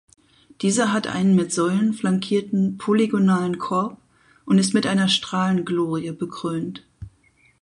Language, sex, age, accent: German, female, 40-49, Deutschland Deutsch